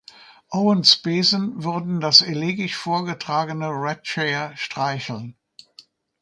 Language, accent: German, Deutschland Deutsch